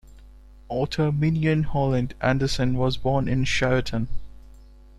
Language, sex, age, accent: English, male, 19-29, India and South Asia (India, Pakistan, Sri Lanka)